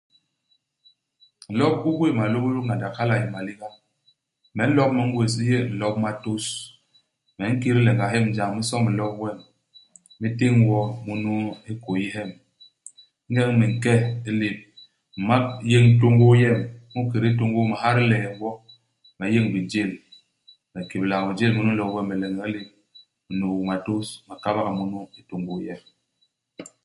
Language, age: Basaa, 40-49